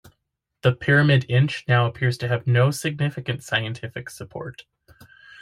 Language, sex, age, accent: English, male, 30-39, United States English